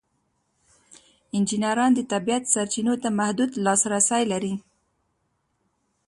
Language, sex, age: Pashto, female, 30-39